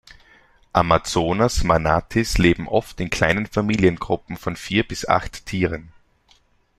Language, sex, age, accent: German, male, 19-29, Österreichisches Deutsch